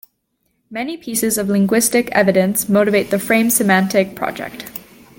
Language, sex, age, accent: English, female, 19-29, United States English